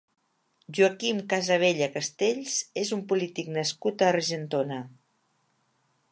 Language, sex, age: Catalan, female, 60-69